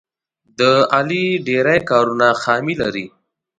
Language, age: Pashto, 19-29